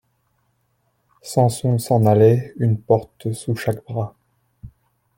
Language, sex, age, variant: French, male, 30-39, Français de métropole